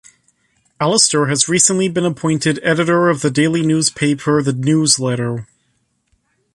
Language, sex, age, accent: English, male, 19-29, United States English